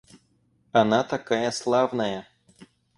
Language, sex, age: Russian, male, 19-29